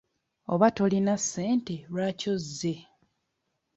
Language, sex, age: Ganda, female, 19-29